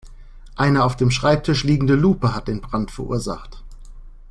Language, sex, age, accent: German, male, 30-39, Deutschland Deutsch